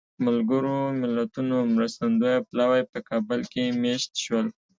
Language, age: Pashto, 19-29